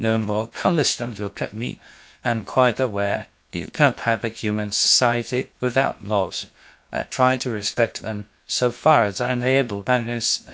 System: TTS, GlowTTS